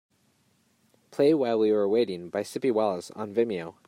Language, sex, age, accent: English, male, 30-39, Canadian English